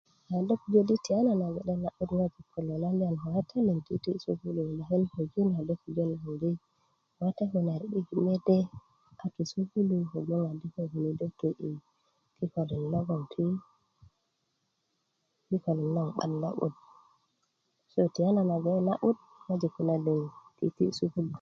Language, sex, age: Kuku, female, 19-29